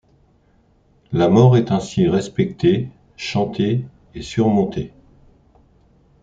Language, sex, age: French, male, 60-69